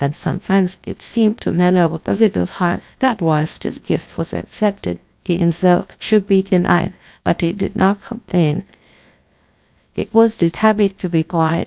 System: TTS, GlowTTS